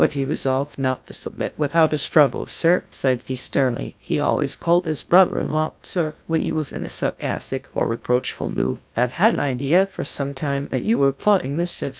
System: TTS, GlowTTS